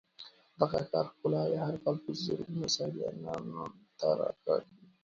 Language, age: Pashto, 19-29